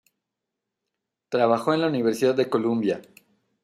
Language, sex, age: Spanish, male, 30-39